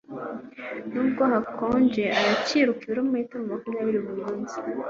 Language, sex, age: Kinyarwanda, female, 19-29